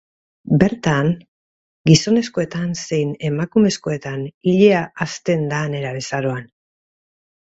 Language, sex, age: Basque, female, 50-59